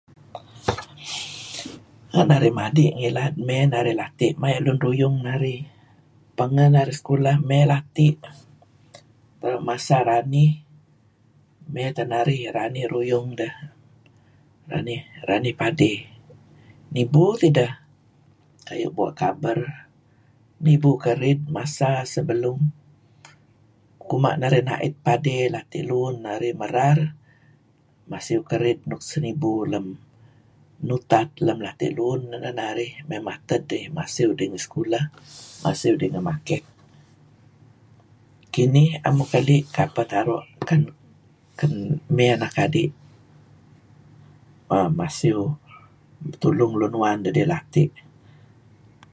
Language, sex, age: Kelabit, female, 60-69